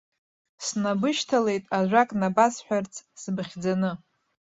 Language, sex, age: Abkhazian, female, 40-49